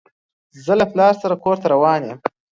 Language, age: Pashto, under 19